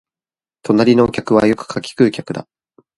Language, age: Japanese, 19-29